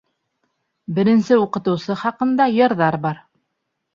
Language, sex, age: Bashkir, female, 30-39